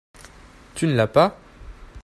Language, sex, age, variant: French, male, 19-29, Français de métropole